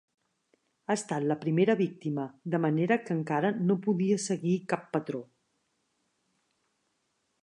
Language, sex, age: Catalan, female, 50-59